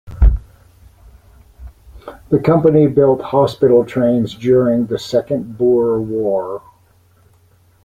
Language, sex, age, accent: English, male, 60-69, Canadian English